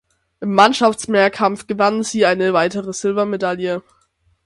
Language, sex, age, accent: German, male, under 19, Österreichisches Deutsch